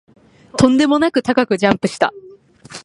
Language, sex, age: Japanese, female, under 19